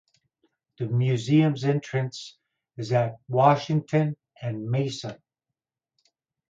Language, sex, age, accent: English, male, 60-69, Canadian English